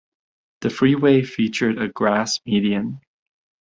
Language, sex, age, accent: English, male, 19-29, United States English